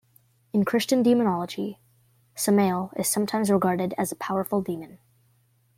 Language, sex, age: English, female, under 19